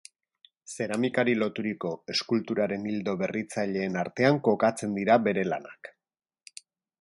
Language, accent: Basque, Erdialdekoa edo Nafarra (Gipuzkoa, Nafarroa)